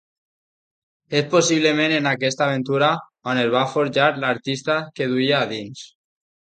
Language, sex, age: Catalan, male, 19-29